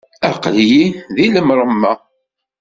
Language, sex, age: Kabyle, male, 50-59